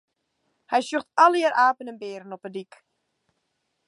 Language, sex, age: Western Frisian, female, under 19